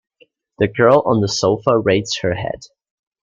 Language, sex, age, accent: English, male, under 19, United States English